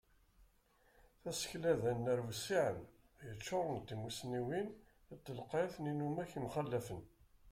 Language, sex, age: Kabyle, male, 50-59